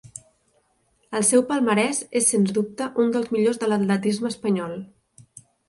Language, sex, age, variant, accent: Catalan, female, 30-39, Central, central